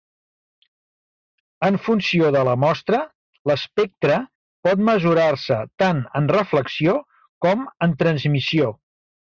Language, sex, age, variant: Catalan, male, 60-69, Central